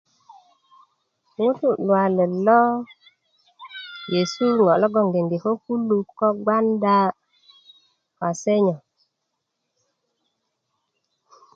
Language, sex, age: Kuku, female, 19-29